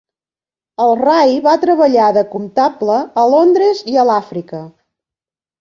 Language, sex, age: Catalan, female, 50-59